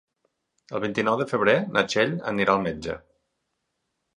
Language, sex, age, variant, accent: Catalan, male, 40-49, Nord-Occidental, Ebrenc